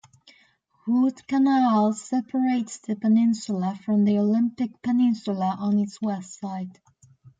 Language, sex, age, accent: English, female, 19-29, Irish English